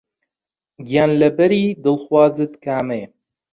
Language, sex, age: Central Kurdish, male, 19-29